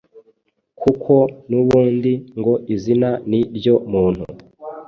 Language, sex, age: Kinyarwanda, male, 40-49